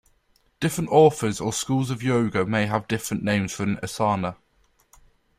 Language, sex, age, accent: English, male, under 19, England English